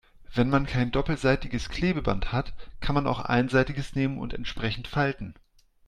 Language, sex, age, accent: German, male, 40-49, Deutschland Deutsch